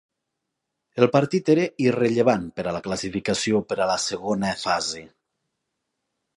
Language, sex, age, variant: Catalan, male, 30-39, Nord-Occidental